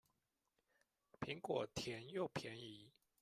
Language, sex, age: Chinese, male, 19-29